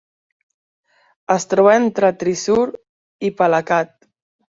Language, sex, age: Catalan, female, 19-29